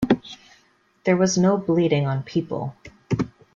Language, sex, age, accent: English, female, 19-29, Canadian English